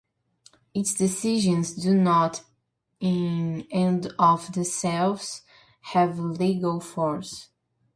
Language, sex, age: English, female, 19-29